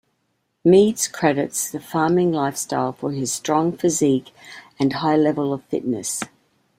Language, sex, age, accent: English, female, 60-69, United States English